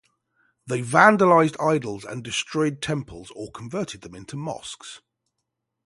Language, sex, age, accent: English, male, 40-49, England English